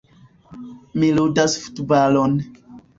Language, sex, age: Esperanto, male, 19-29